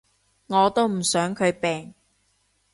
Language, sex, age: Cantonese, female, 19-29